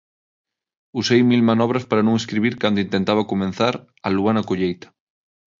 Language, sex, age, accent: Galician, male, 19-29, Central (gheada); Neofalante